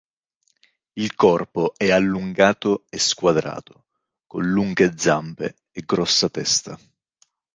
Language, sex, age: Italian, male, 19-29